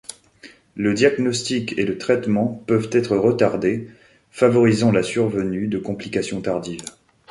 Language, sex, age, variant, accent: French, male, 30-39, Français des départements et régions d'outre-mer, Français de La Réunion